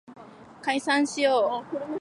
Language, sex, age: Japanese, female, 19-29